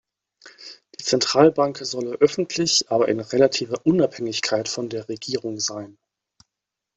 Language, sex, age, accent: German, male, 40-49, Deutschland Deutsch